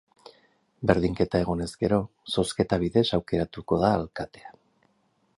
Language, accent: Basque, Erdialdekoa edo Nafarra (Gipuzkoa, Nafarroa)